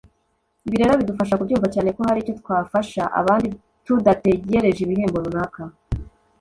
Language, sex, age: Kinyarwanda, female, 19-29